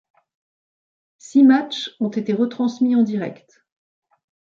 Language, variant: French, Français de métropole